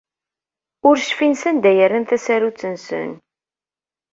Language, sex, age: Kabyle, female, 30-39